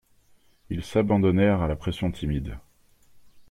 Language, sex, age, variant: French, male, 30-39, Français de métropole